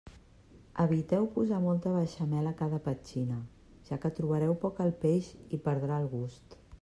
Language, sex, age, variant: Catalan, female, 50-59, Central